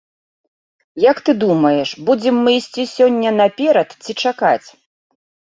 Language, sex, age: Belarusian, female, 40-49